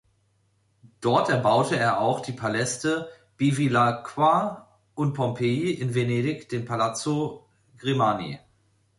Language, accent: German, Deutschland Deutsch